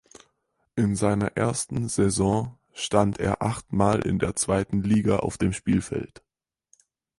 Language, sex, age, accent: German, male, under 19, Deutschland Deutsch